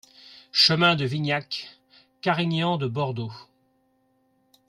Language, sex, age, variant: French, male, 40-49, Français de métropole